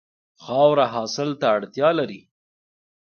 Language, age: Pashto, 30-39